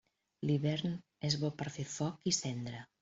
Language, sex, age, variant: Catalan, female, 50-59, Central